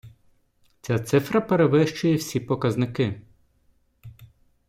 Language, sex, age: Ukrainian, male, 19-29